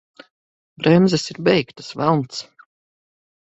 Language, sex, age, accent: Latvian, female, 50-59, Vidzemes